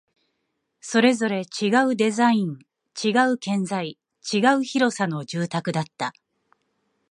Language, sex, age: Japanese, female, 40-49